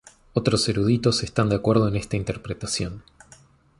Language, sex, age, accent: Spanish, male, 30-39, Rioplatense: Argentina, Uruguay, este de Bolivia, Paraguay